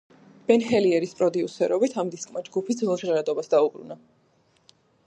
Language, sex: Georgian, female